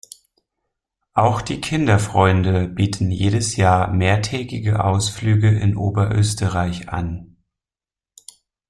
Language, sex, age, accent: German, male, 30-39, Deutschland Deutsch